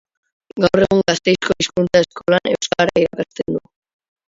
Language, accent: Basque, Erdialdekoa edo Nafarra (Gipuzkoa, Nafarroa)